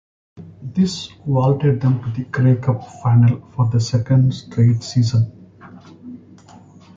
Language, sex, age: English, male, 40-49